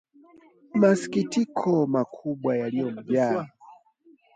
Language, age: Swahili, 19-29